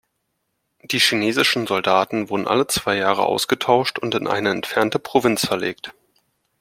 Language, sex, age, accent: German, male, 30-39, Deutschland Deutsch